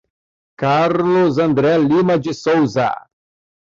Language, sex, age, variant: Portuguese, male, 30-39, Portuguese (Brasil)